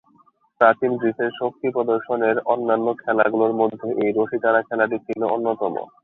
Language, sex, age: Bengali, male, 19-29